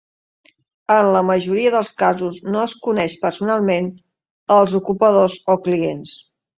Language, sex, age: Catalan, female, 50-59